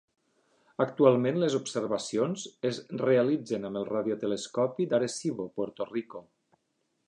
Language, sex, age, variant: Catalan, male, 40-49, Nord-Occidental